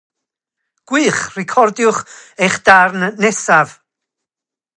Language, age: Welsh, 60-69